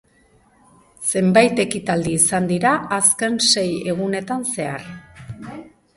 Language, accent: Basque, Mendebalekoa (Araba, Bizkaia, Gipuzkoako mendebaleko herri batzuk)